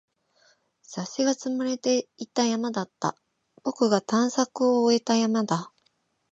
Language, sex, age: Japanese, female, 40-49